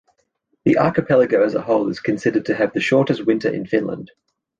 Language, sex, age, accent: English, male, 19-29, Australian English